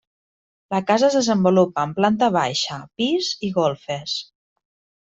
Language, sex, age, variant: Catalan, female, 30-39, Septentrional